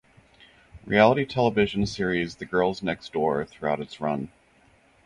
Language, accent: English, United States English